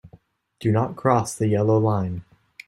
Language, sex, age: English, male, 19-29